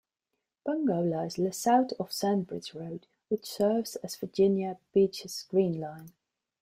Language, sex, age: English, female, 40-49